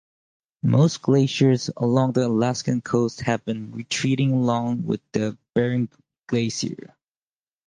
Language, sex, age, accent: English, male, 30-39, United States English